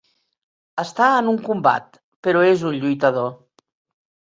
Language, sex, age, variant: Catalan, female, 60-69, Central